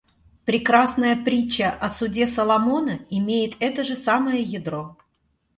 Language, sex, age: Russian, female, 40-49